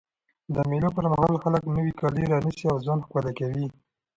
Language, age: Pashto, 19-29